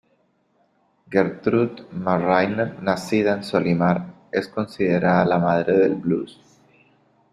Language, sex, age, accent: Spanish, male, 19-29, América central